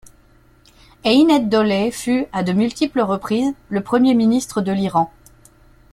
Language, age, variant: French, 40-49, Français de métropole